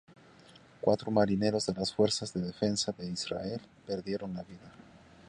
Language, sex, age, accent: Spanish, male, 30-39, México